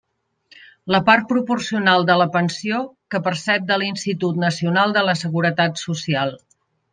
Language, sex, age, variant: Catalan, female, 50-59, Central